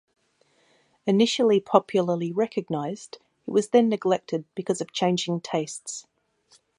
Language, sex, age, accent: English, female, 40-49, Australian English